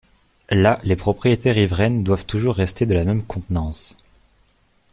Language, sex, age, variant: French, male, 19-29, Français de métropole